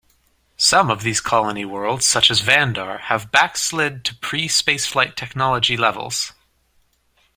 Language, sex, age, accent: English, male, under 19, Canadian English